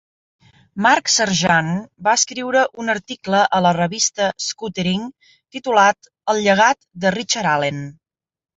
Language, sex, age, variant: Catalan, female, 40-49, Central